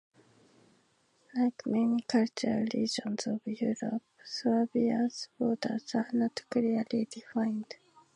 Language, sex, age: English, female, under 19